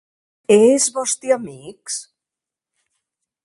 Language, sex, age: Occitan, female, 60-69